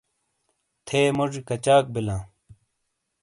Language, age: Shina, 30-39